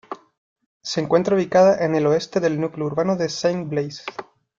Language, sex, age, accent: Spanish, male, 19-29, España: Sur peninsular (Andalucia, Extremadura, Murcia)